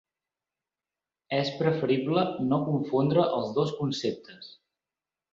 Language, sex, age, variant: Catalan, male, 30-39, Nord-Occidental